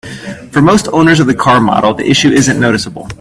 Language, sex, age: English, male, 30-39